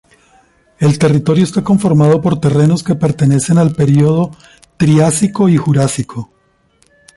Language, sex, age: Spanish, male, 50-59